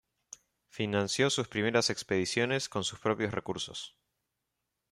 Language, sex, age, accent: Spanish, male, 30-39, Rioplatense: Argentina, Uruguay, este de Bolivia, Paraguay